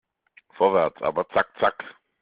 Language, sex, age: German, male, 40-49